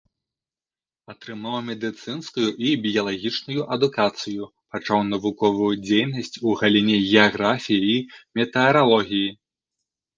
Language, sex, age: Belarusian, male, 19-29